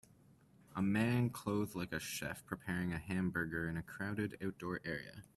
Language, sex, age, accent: English, male, 19-29, Canadian English